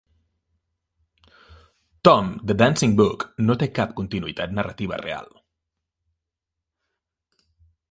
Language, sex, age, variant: Catalan, male, 30-39, Central